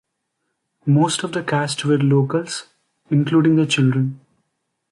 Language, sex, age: English, male, 19-29